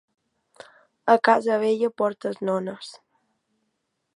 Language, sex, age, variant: Catalan, female, 19-29, Balear